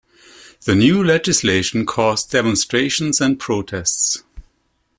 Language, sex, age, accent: English, male, 50-59, Canadian English